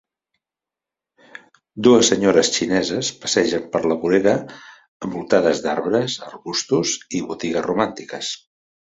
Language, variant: Catalan, Central